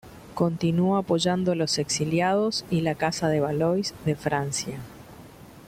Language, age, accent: Spanish, 50-59, Rioplatense: Argentina, Uruguay, este de Bolivia, Paraguay